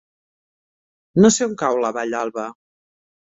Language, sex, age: Catalan, female, 50-59